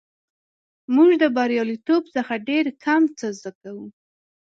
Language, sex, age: Pashto, female, 19-29